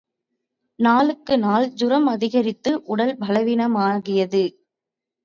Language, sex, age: Tamil, female, 19-29